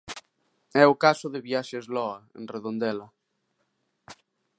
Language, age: Galician, 40-49